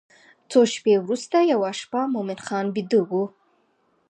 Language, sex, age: Pashto, female, 30-39